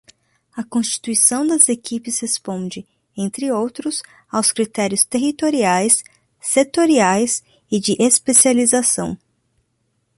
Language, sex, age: Portuguese, female, 30-39